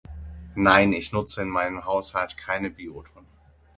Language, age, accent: German, 30-39, Deutschland Deutsch